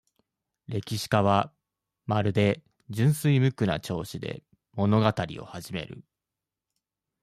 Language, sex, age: Japanese, male, 19-29